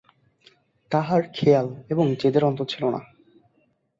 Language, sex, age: Bengali, male, 19-29